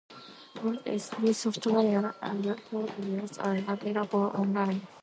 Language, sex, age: English, female, 19-29